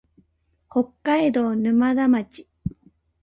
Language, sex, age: Japanese, female, 19-29